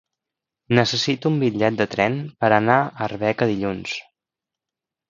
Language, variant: Catalan, Central